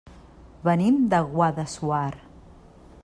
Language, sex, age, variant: Catalan, female, 40-49, Central